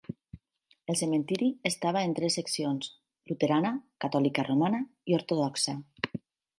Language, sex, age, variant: Catalan, female, 40-49, Nord-Occidental